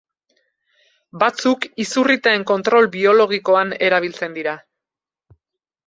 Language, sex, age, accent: Basque, female, 40-49, Mendebalekoa (Araba, Bizkaia, Gipuzkoako mendebaleko herri batzuk)